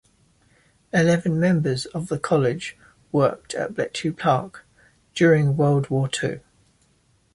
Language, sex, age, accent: English, male, 30-39, England English